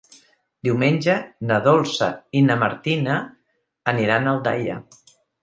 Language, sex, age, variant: Catalan, female, 60-69, Central